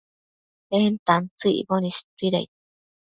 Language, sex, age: Matsés, female, 30-39